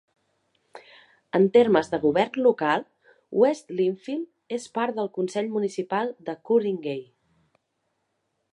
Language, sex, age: Catalan, female, 30-39